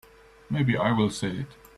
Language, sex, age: English, male, 40-49